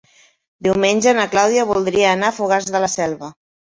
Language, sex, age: Catalan, female, 50-59